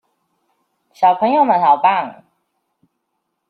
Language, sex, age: Chinese, female, 19-29